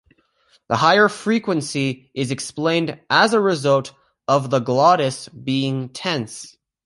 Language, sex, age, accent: English, male, under 19, United States English